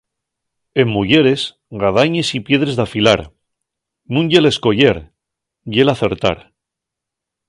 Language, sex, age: Asturian, male, 40-49